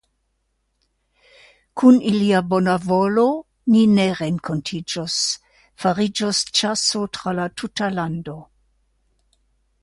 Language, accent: Esperanto, Internacia